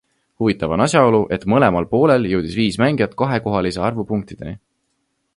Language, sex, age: Estonian, male, 19-29